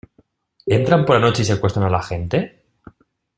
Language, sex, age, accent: Spanish, male, 19-29, España: Centro-Sur peninsular (Madrid, Toledo, Castilla-La Mancha)